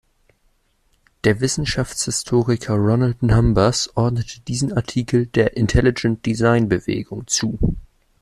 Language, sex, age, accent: German, male, under 19, Deutschland Deutsch